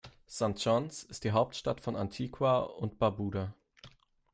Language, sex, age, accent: German, male, 19-29, Deutschland Deutsch